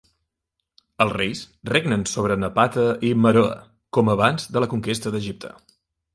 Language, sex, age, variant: Catalan, male, 30-39, Central